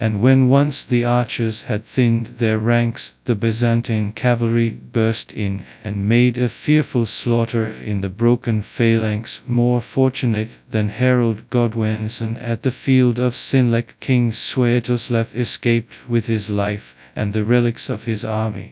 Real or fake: fake